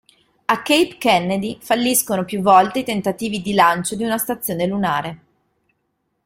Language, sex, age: Italian, female, 30-39